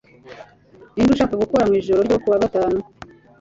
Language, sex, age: Kinyarwanda, female, 50-59